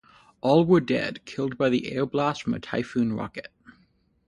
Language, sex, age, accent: English, female, 19-29, United States English